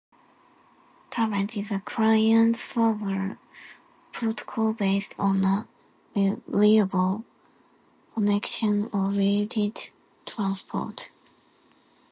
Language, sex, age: English, female, 19-29